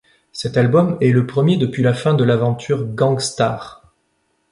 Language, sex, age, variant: French, male, 30-39, Français de métropole